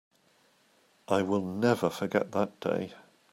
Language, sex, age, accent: English, male, 50-59, England English